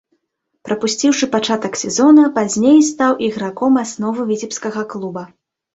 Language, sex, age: Belarusian, female, 19-29